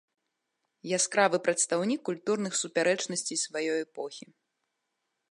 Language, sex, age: Belarusian, female, 19-29